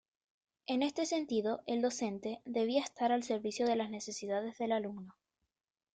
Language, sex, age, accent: Spanish, female, under 19, Chileno: Chile, Cuyo